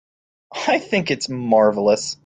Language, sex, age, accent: English, male, 19-29, United States English